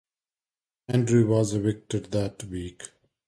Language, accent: English, India and South Asia (India, Pakistan, Sri Lanka)